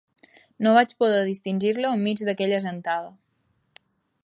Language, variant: Catalan, Balear